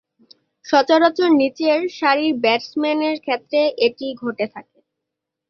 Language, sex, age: Bengali, female, 19-29